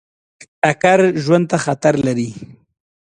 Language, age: Pashto, 19-29